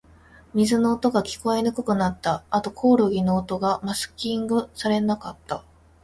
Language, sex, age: Japanese, female, 19-29